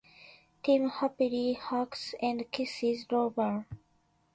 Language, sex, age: English, female, 19-29